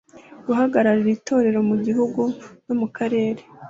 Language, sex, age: Kinyarwanda, female, 19-29